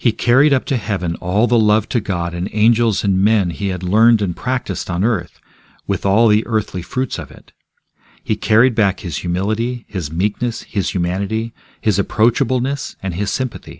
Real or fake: real